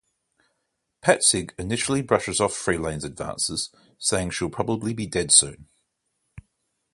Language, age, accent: English, 40-49, Australian English